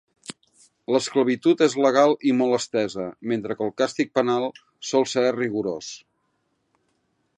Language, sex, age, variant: Catalan, male, 50-59, Central